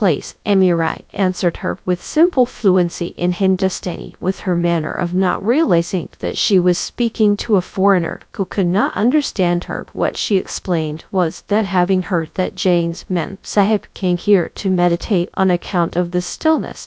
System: TTS, GradTTS